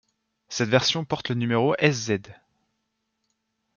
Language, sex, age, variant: French, male, 19-29, Français de métropole